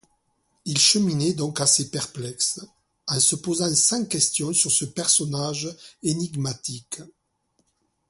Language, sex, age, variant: French, male, 40-49, Français de métropole